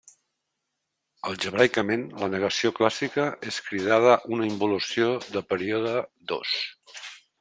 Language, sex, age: Catalan, male, 40-49